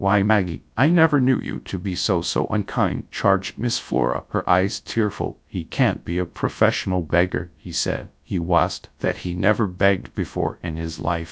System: TTS, GradTTS